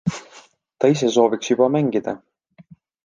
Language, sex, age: Estonian, male, 19-29